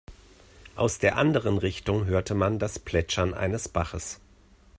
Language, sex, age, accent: German, male, 40-49, Deutschland Deutsch